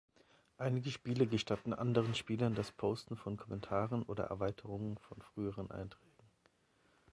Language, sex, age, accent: German, male, 19-29, Deutschland Deutsch